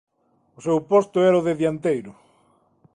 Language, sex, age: Galician, male, 40-49